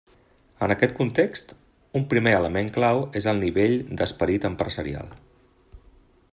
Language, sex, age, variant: Catalan, male, 40-49, Central